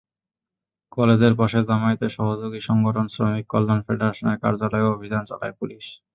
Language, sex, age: Bengali, male, 19-29